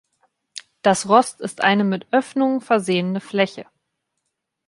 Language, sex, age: German, female, 19-29